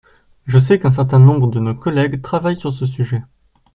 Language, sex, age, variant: French, male, 19-29, Français de métropole